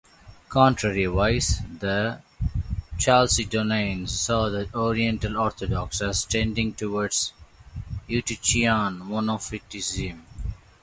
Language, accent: English, India and South Asia (India, Pakistan, Sri Lanka)